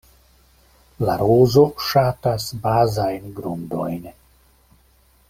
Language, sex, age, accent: Esperanto, male, 50-59, Internacia